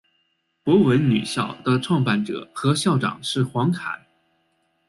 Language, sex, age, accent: Chinese, male, 30-39, 出生地：北京市